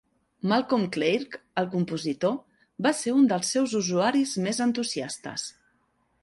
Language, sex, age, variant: Catalan, female, 40-49, Central